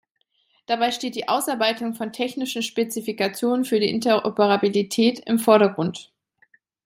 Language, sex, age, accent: German, female, 30-39, Deutschland Deutsch